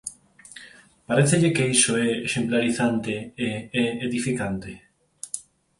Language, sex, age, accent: Galician, male, 19-29, Neofalante